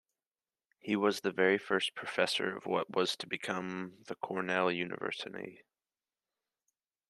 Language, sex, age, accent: English, male, 19-29, United States English